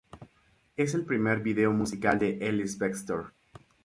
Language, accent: Spanish, América central